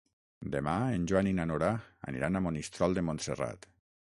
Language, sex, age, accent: Catalan, male, 40-49, valencià